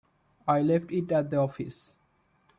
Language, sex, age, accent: English, male, 19-29, India and South Asia (India, Pakistan, Sri Lanka)